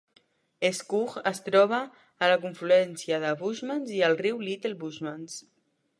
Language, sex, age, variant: Catalan, male, 19-29, Central